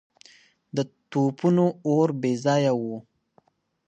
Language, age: Pashto, 19-29